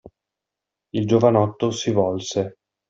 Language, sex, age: Italian, male, 40-49